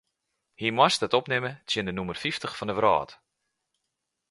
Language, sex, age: Western Frisian, male, 40-49